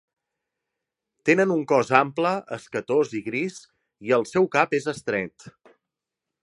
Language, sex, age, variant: Catalan, male, 30-39, Central